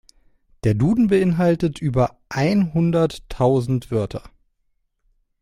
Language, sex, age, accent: German, male, 30-39, Deutschland Deutsch